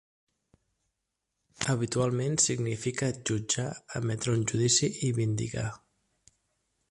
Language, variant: Catalan, Central